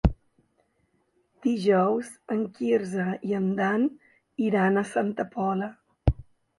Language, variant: Catalan, Central